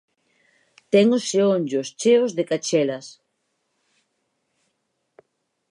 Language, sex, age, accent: Galician, female, 30-39, Normativo (estándar)